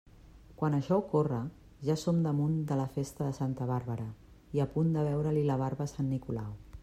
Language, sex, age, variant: Catalan, female, 50-59, Central